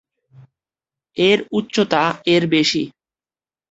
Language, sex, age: Bengali, male, 19-29